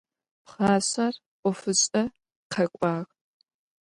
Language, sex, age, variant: Adyghe, female, 19-29, Адыгабзэ (Кирил, пстэумэ зэдыряе)